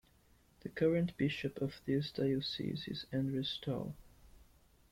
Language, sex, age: English, male, 19-29